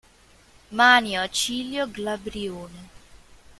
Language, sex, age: Italian, female, 19-29